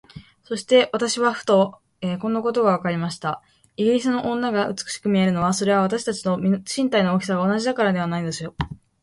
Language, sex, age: Japanese, female, under 19